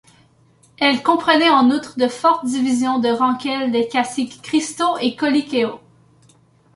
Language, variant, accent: French, Français d'Amérique du Nord, Français du Canada